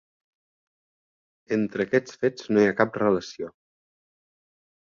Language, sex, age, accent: Catalan, male, 19-29, central; nord-occidental